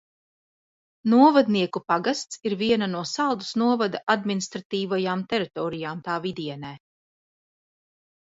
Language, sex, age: Latvian, female, 40-49